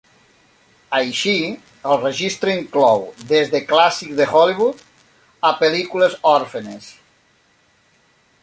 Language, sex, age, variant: Catalan, male, 40-49, Nord-Occidental